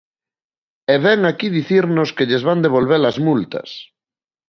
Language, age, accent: Galician, 30-39, Normativo (estándar)